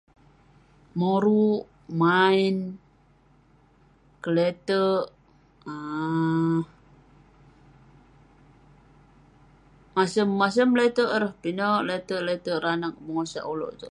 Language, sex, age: Western Penan, female, 19-29